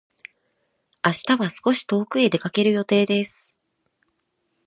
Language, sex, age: Japanese, female, 40-49